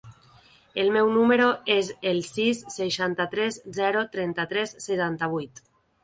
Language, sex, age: Catalan, female, 30-39